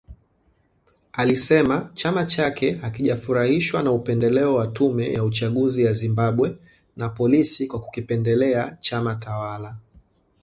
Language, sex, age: Swahili, male, 30-39